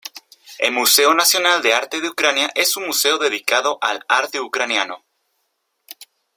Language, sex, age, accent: Spanish, male, 19-29, México